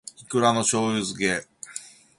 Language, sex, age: Japanese, male, 50-59